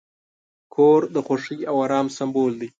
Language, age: Pashto, 19-29